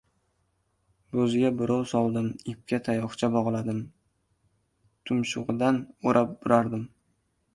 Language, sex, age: Uzbek, male, under 19